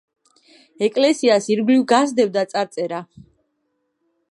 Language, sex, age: Georgian, female, 19-29